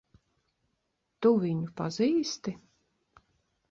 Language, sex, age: Latvian, female, 60-69